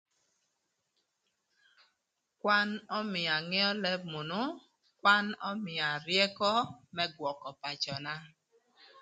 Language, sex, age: Thur, female, 30-39